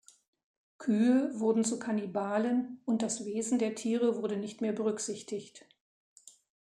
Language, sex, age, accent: German, female, 60-69, Deutschland Deutsch